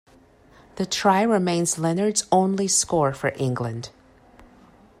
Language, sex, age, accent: English, female, 40-49, United States English